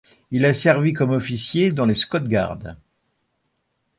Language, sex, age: French, male, 70-79